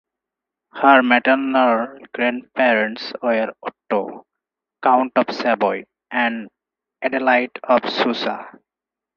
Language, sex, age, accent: English, male, 19-29, India and South Asia (India, Pakistan, Sri Lanka)